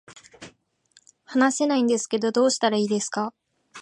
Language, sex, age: Japanese, female, 19-29